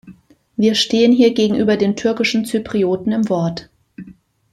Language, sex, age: German, female, 40-49